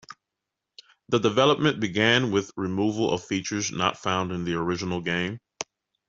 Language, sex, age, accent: English, male, 30-39, United States English